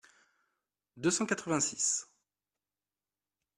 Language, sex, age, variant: French, male, 30-39, Français de métropole